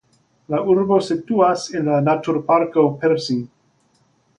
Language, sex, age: Esperanto, male, 30-39